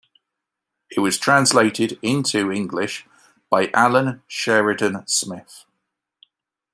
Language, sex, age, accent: English, male, 40-49, England English